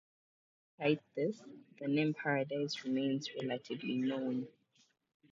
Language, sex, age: English, female, 19-29